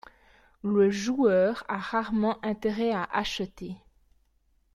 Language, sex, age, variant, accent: French, female, 19-29, Français d'Europe, Français de Belgique